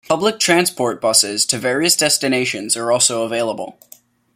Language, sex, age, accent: English, male, under 19, United States English